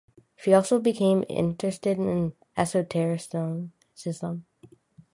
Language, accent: English, United States English